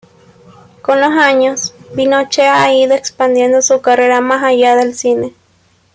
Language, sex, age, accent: Spanish, female, 19-29, Andino-Pacífico: Colombia, Perú, Ecuador, oeste de Bolivia y Venezuela andina